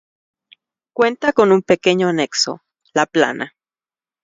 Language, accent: Spanish, México